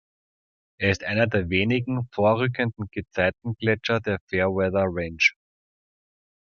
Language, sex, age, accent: German, male, 30-39, Österreichisches Deutsch